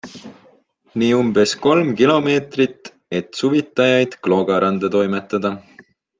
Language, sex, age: Estonian, male, 19-29